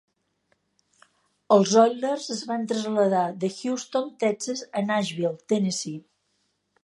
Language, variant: Catalan, Central